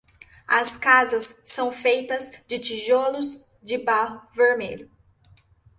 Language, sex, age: Portuguese, female, 30-39